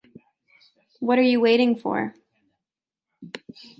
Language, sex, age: English, female, 19-29